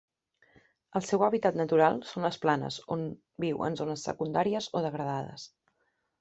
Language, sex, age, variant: Catalan, female, 30-39, Central